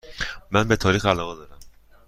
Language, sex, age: Persian, male, 30-39